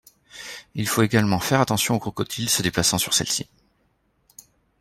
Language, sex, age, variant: French, male, 40-49, Français de métropole